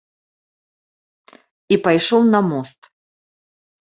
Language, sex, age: Belarusian, female, 40-49